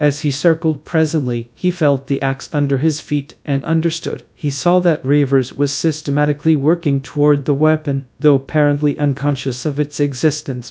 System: TTS, GradTTS